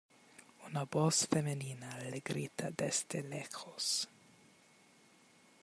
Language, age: Spanish, 19-29